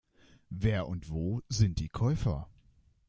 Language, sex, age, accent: German, male, under 19, Deutschland Deutsch